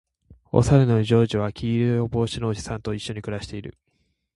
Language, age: Japanese, 19-29